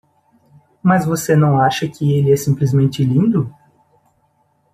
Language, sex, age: Portuguese, male, 30-39